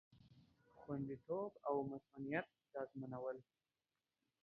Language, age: Pashto, under 19